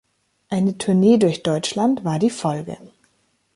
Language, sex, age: German, female, 30-39